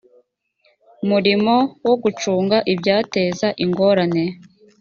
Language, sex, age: Kinyarwanda, female, 30-39